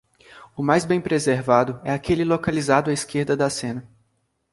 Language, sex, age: Portuguese, male, 19-29